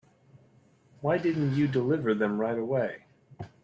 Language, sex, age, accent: English, male, 30-39, United States English